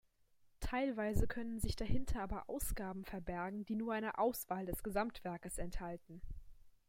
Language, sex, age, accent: German, female, 19-29, Deutschland Deutsch